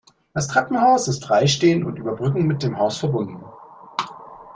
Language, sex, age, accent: German, male, 19-29, Deutschland Deutsch